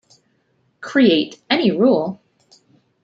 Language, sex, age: English, female, 30-39